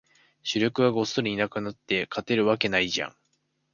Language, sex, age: Japanese, male, 19-29